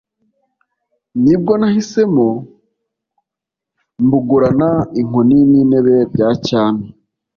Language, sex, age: Kinyarwanda, male, 40-49